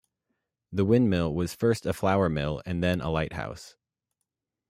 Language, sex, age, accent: English, male, 19-29, United States English